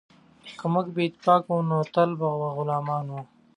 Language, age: Pashto, 19-29